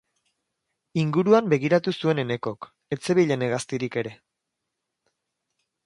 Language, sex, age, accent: Basque, male, 19-29, Erdialdekoa edo Nafarra (Gipuzkoa, Nafarroa)